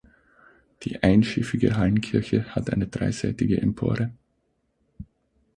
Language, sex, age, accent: German, male, 19-29, Österreichisches Deutsch